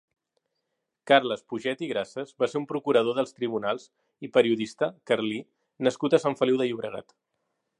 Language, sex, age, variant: Catalan, male, 40-49, Central